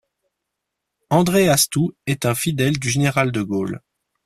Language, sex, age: French, male, 40-49